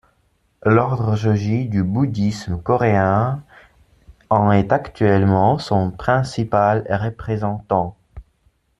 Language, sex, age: French, male, 30-39